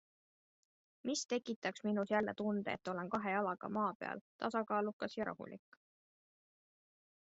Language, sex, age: Estonian, female, 19-29